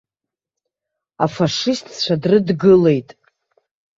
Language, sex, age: Abkhazian, female, 30-39